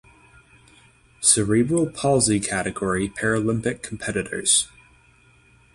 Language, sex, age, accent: English, male, 19-29, United States English